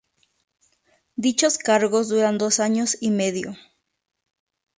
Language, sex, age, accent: Spanish, female, 19-29, México